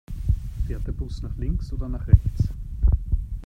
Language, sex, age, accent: German, male, 30-39, Österreichisches Deutsch